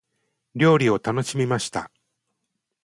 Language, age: Japanese, 60-69